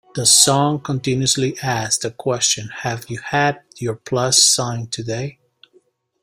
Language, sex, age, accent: English, male, 30-39, United States English